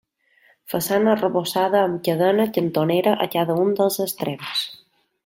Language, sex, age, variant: Catalan, female, 19-29, Balear